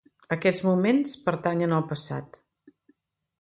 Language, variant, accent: Catalan, Central, central